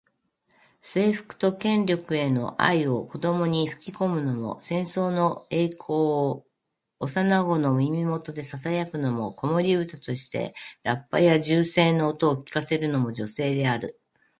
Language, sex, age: Japanese, female, 60-69